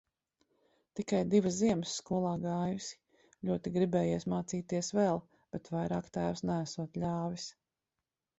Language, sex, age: Latvian, female, 40-49